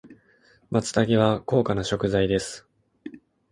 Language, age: Japanese, 19-29